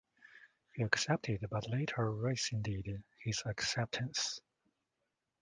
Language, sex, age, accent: English, male, 30-39, United States English